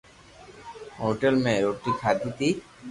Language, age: Loarki, 40-49